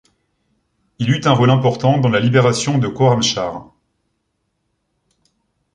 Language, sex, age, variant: French, male, 19-29, Français de métropole